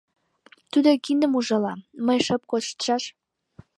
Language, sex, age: Mari, female, under 19